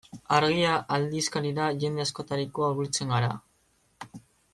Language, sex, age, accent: Basque, male, 19-29, Mendebalekoa (Araba, Bizkaia, Gipuzkoako mendebaleko herri batzuk)